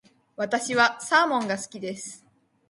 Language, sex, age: Japanese, female, under 19